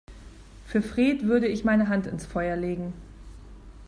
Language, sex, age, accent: German, female, 40-49, Deutschland Deutsch